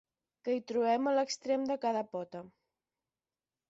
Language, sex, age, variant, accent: Catalan, female, under 19, Balear, balear